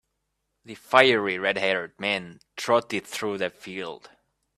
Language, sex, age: English, male, 30-39